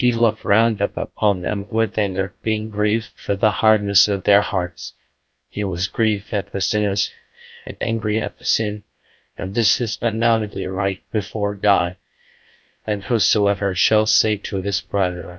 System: TTS, GlowTTS